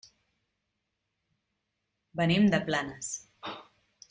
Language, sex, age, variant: Catalan, female, 30-39, Central